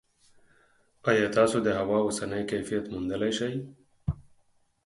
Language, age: Pashto, 30-39